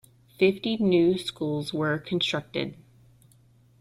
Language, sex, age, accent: English, female, 30-39, United States English